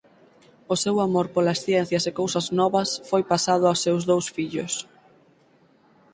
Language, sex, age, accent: Galician, female, 19-29, Atlántico (seseo e gheada)